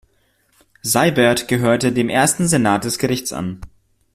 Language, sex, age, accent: German, male, 19-29, Deutschland Deutsch